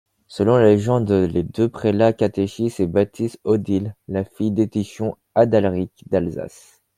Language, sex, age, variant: French, male, 19-29, Français de métropole